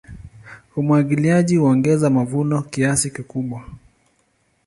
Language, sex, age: Swahili, male, 30-39